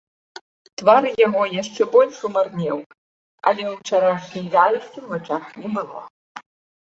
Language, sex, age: Belarusian, female, 19-29